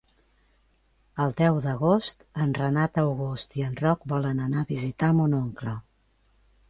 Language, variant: Catalan, Central